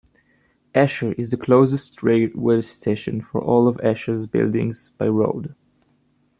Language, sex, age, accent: English, male, 19-29, United States English